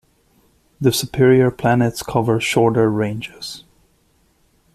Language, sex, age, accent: English, male, 30-39, United States English